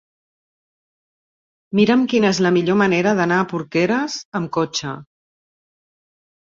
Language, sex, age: Catalan, female, 50-59